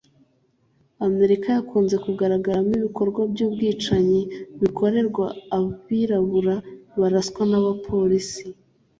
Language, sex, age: Kinyarwanda, female, 19-29